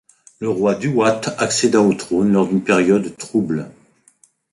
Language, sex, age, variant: French, male, 60-69, Français de métropole